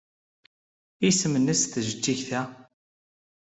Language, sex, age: Kabyle, male, 30-39